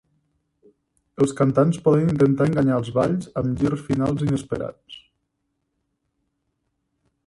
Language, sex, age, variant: Catalan, male, 19-29, Nord-Occidental